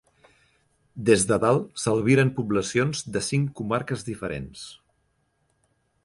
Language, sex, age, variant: Catalan, male, 30-39, Central